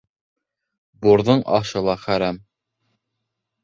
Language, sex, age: Bashkir, male, 30-39